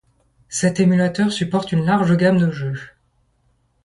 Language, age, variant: French, 30-39, Français de métropole